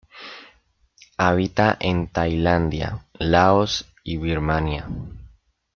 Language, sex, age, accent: Spanish, male, 19-29, Andino-Pacífico: Colombia, Perú, Ecuador, oeste de Bolivia y Venezuela andina